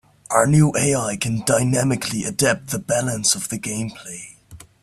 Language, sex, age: English, male, 19-29